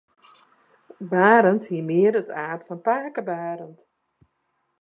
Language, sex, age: Western Frisian, female, 40-49